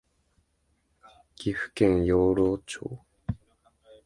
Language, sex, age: Japanese, male, 19-29